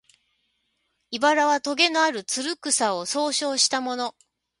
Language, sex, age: Japanese, female, 60-69